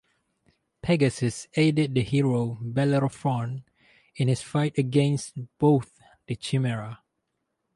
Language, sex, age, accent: English, male, 19-29, Malaysian English